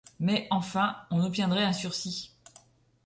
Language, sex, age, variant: French, female, 30-39, Français de métropole